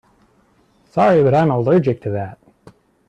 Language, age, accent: English, 19-29, United States English